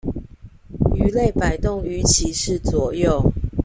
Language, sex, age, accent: Chinese, female, 40-49, 出生地：臺南市